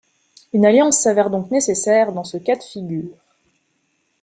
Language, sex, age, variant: French, female, 19-29, Français de métropole